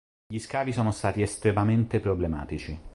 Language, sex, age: Italian, male, 30-39